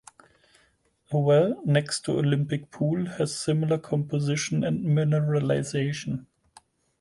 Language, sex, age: English, male, 30-39